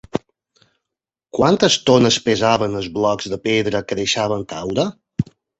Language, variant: Catalan, Balear